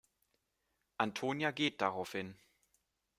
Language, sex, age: German, male, 19-29